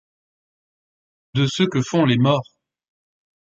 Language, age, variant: French, 30-39, Français de métropole